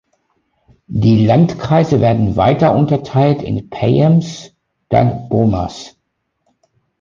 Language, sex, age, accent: German, male, 50-59, Deutschland Deutsch